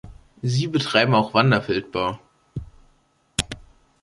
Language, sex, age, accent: German, male, under 19, Deutschland Deutsch